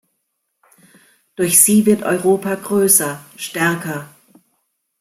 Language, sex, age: German, female, 50-59